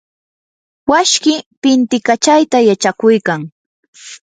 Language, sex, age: Yanahuanca Pasco Quechua, female, 19-29